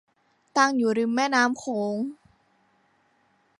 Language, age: Thai, under 19